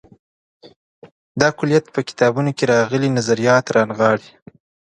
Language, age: Pashto, 19-29